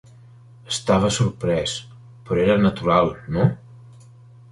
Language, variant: Catalan, Central